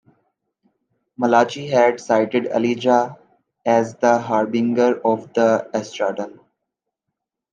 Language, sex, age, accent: English, male, 19-29, India and South Asia (India, Pakistan, Sri Lanka)